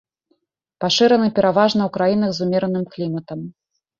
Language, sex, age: Belarusian, female, 30-39